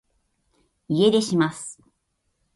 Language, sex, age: Japanese, female, 50-59